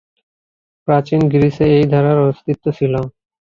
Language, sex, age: Bengali, male, 19-29